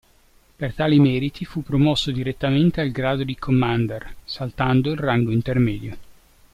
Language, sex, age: Italian, male, 40-49